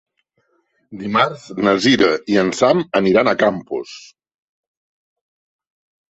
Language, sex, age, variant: Catalan, male, 60-69, Central